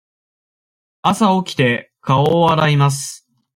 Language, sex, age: Japanese, male, 30-39